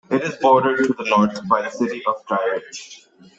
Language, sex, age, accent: English, male, 19-29, England English